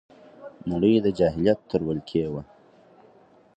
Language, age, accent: Pashto, 19-29, کندهارۍ لهجه